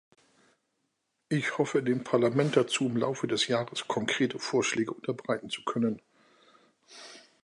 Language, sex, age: German, male, 40-49